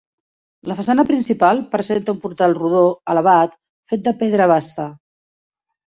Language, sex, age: Catalan, female, 50-59